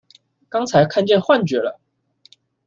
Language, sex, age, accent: Chinese, male, 19-29, 出生地：新北市